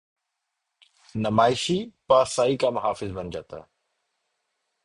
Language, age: Urdu, 30-39